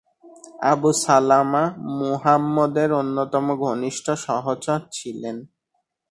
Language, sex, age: Bengali, male, 19-29